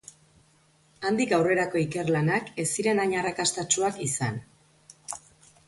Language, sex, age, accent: Basque, female, 40-49, Mendebalekoa (Araba, Bizkaia, Gipuzkoako mendebaleko herri batzuk)